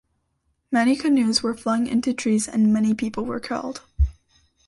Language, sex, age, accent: English, female, under 19, United States English